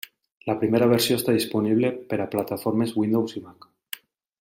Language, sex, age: Catalan, male, 30-39